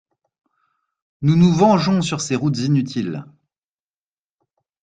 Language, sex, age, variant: French, male, 30-39, Français de métropole